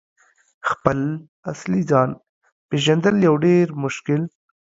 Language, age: Pashto, 19-29